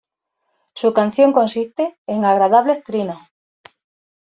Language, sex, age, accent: Spanish, female, 40-49, España: Sur peninsular (Andalucia, Extremadura, Murcia)